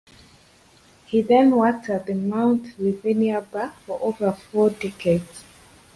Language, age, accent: English, 19-29, United States English